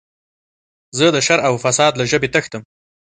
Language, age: Pashto, 19-29